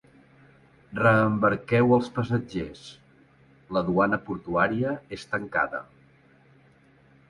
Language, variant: Catalan, Central